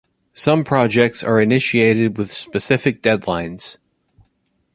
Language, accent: English, United States English